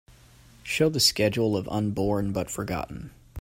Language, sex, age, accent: English, male, 19-29, United States English